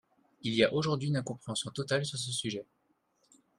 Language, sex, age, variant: French, male, 19-29, Français de métropole